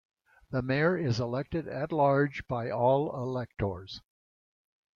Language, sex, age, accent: English, male, 80-89, United States English